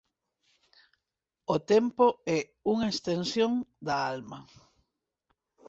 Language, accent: Galician, Normativo (estándar); Neofalante